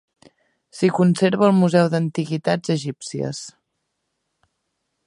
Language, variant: Catalan, Central